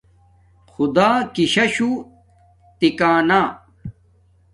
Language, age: Domaaki, 40-49